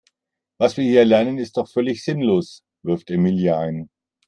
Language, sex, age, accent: German, male, 50-59, Deutschland Deutsch